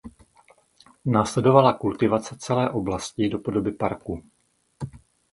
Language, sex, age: Czech, male, 50-59